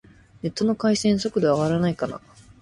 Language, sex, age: Japanese, female, 19-29